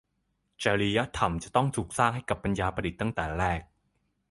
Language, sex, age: Thai, male, 19-29